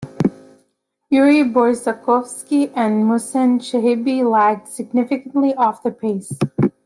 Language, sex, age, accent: English, female, 19-29, Canadian English